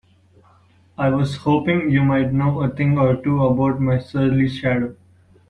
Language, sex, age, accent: English, male, 19-29, India and South Asia (India, Pakistan, Sri Lanka)